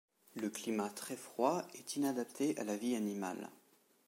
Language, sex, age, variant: French, male, under 19, Français de métropole